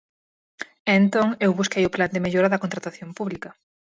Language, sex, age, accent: Galician, female, 30-39, Normativo (estándar)